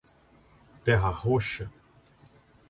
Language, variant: Portuguese, Portuguese (Brasil)